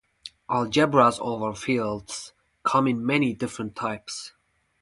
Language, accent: English, Turkish English